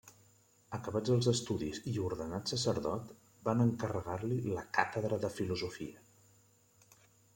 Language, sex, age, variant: Catalan, male, 50-59, Central